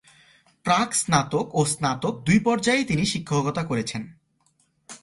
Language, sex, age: Bengali, male, 19-29